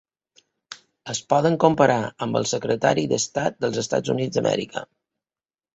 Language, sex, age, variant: Catalan, male, 50-59, Balear